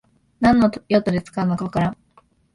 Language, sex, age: Japanese, female, 19-29